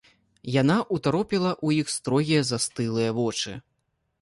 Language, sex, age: Belarusian, male, 30-39